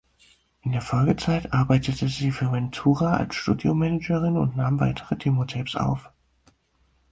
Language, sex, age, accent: German, male, 19-29, Deutschland Deutsch